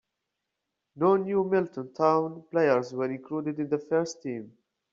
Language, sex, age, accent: English, male, 19-29, United States English